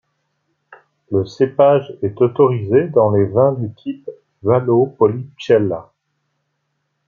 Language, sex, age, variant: French, male, 40-49, Français de métropole